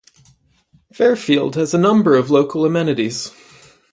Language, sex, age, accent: English, male, 30-39, Canadian English